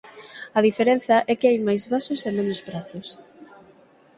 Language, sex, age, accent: Galician, female, 19-29, Atlántico (seseo e gheada); Normativo (estándar)